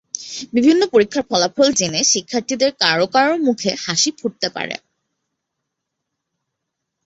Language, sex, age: Bengali, female, 19-29